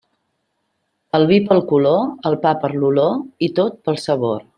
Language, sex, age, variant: Catalan, female, 50-59, Central